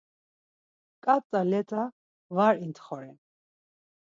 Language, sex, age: Laz, female, 40-49